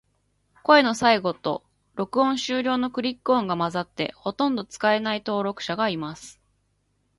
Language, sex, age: Japanese, female, 30-39